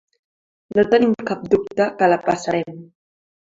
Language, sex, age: Catalan, female, under 19